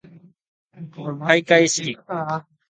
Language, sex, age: Japanese, male, 19-29